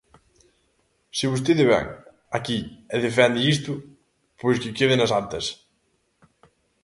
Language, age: Galician, 19-29